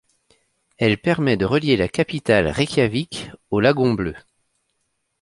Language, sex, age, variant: French, male, 30-39, Français de métropole